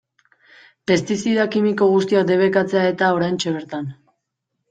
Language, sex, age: Basque, female, 19-29